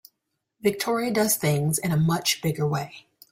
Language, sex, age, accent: English, female, 40-49, United States English